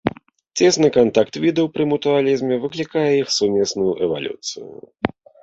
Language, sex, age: Belarusian, male, 30-39